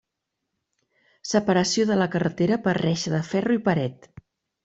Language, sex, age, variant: Catalan, female, 40-49, Central